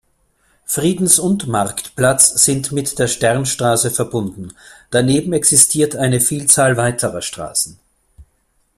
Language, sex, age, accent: German, male, 40-49, Österreichisches Deutsch